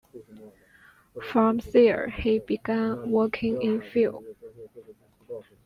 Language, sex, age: English, female, 19-29